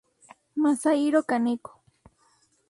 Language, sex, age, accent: Spanish, female, 19-29, México